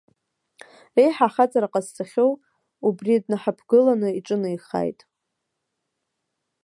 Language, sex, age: Abkhazian, female, 19-29